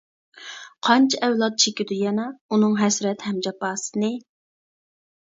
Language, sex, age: Uyghur, female, 19-29